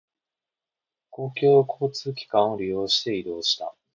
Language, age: Japanese, 30-39